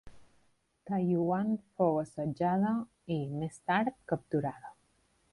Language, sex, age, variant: Catalan, female, 30-39, Central